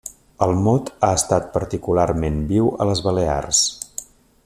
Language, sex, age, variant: Catalan, male, 40-49, Central